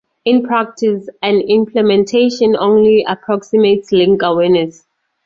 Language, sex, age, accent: English, female, 30-39, Southern African (South Africa, Zimbabwe, Namibia)